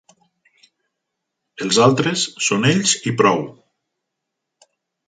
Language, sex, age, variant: Catalan, male, 50-59, Nord-Occidental